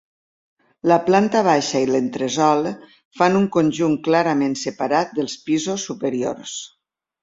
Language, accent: Catalan, valencià